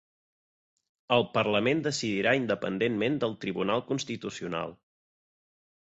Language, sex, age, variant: Catalan, male, 30-39, Central